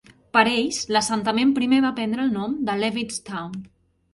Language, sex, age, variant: Catalan, female, 30-39, Central